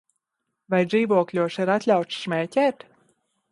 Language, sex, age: Latvian, female, 30-39